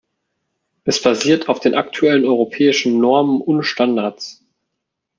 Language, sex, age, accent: German, male, 19-29, Deutschland Deutsch